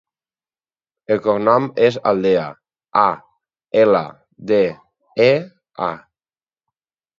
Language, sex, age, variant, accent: Catalan, male, 30-39, Valencià meridional, valencià